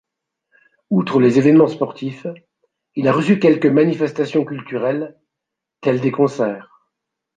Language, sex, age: French, male, 60-69